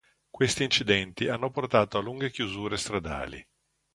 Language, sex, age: Italian, male, 50-59